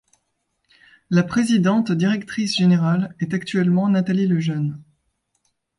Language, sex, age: French, female, 30-39